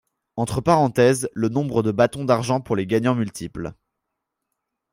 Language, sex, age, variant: French, male, under 19, Français de métropole